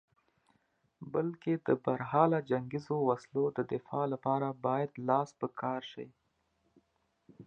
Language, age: Pashto, 30-39